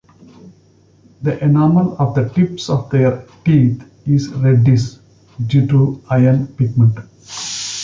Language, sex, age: English, male, 40-49